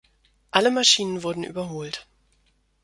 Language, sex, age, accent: German, female, 30-39, Deutschland Deutsch